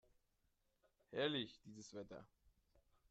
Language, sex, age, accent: German, male, 30-39, Deutschland Deutsch